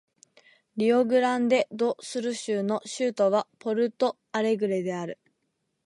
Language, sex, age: Japanese, female, 19-29